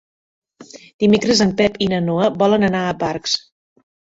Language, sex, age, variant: Catalan, female, 40-49, Central